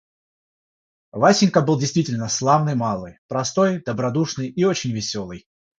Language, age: Russian, 30-39